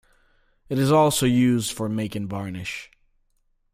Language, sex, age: English, male, 30-39